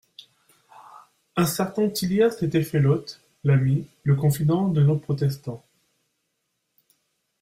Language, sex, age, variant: French, male, 19-29, Français de métropole